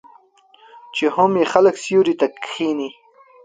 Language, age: Pashto, 19-29